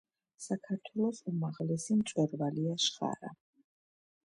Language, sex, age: Georgian, female, 50-59